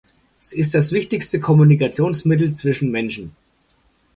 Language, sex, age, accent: German, male, 40-49, Deutschland Deutsch